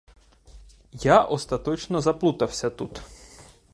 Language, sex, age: Ukrainian, male, 30-39